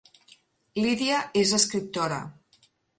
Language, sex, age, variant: Catalan, female, 50-59, Central